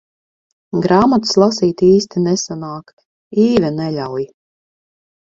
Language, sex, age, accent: Latvian, female, 50-59, Riga